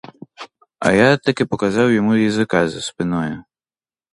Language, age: Ukrainian, under 19